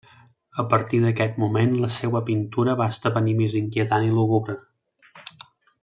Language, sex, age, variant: Catalan, male, 30-39, Central